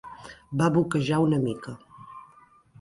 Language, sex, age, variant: Catalan, female, 40-49, Central